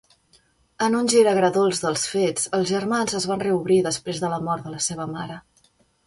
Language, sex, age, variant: Catalan, female, 30-39, Central